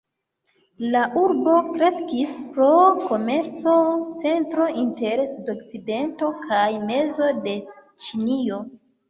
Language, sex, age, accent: Esperanto, female, 19-29, Internacia